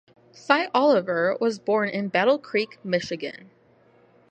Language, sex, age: English, female, under 19